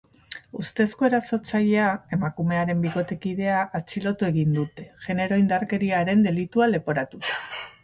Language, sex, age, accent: Basque, female, 40-49, Mendebalekoa (Araba, Bizkaia, Gipuzkoako mendebaleko herri batzuk)